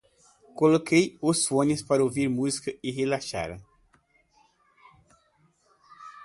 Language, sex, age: Portuguese, male, 50-59